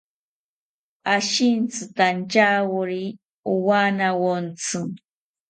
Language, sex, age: South Ucayali Ashéninka, female, 40-49